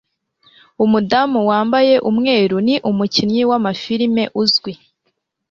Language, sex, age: Kinyarwanda, female, 19-29